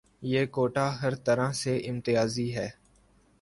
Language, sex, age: Urdu, male, 19-29